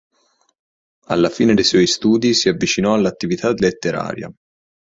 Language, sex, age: Italian, male, 19-29